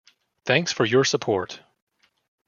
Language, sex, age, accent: English, male, 30-39, United States English